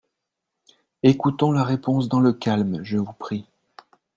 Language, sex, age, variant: French, male, 40-49, Français de métropole